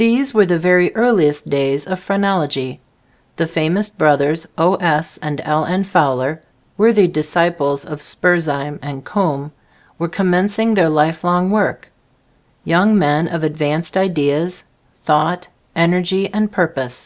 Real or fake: real